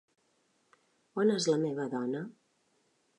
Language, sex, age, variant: Catalan, female, 40-49, Balear